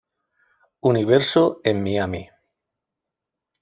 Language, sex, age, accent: Spanish, male, 40-49, España: Sur peninsular (Andalucia, Extremadura, Murcia)